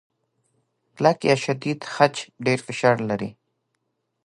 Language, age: Pashto, 30-39